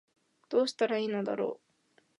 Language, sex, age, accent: Japanese, female, 19-29, 標準語